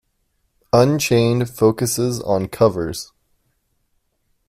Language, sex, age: English, male, 30-39